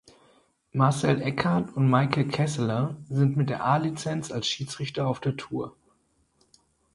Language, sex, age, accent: German, male, 30-39, Deutschland Deutsch